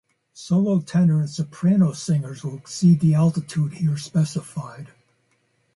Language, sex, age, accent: English, male, 70-79, United States English